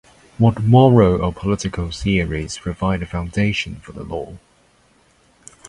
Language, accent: English, Hong Kong English